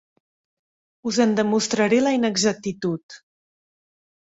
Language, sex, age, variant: Catalan, female, 40-49, Central